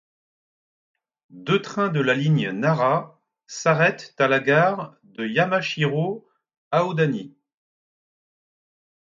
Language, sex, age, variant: French, male, 40-49, Français de métropole